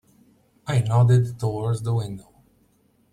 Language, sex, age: English, male, 40-49